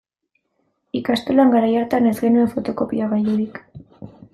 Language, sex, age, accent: Basque, female, 19-29, Erdialdekoa edo Nafarra (Gipuzkoa, Nafarroa)